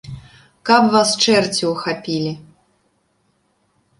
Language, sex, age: Belarusian, female, 19-29